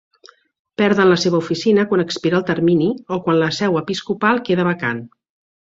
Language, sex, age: Catalan, female, 50-59